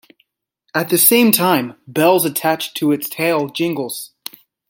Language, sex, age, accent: English, male, 19-29, United States English